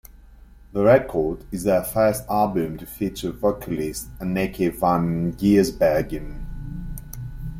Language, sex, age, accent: English, male, 30-39, England English